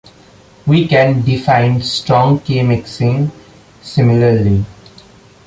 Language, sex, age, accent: English, male, under 19, India and South Asia (India, Pakistan, Sri Lanka)